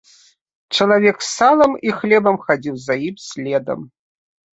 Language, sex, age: Belarusian, female, 40-49